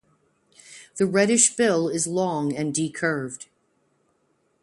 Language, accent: English, United States English